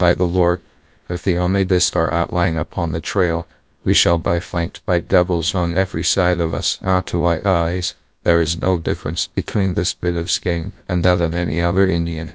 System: TTS, GlowTTS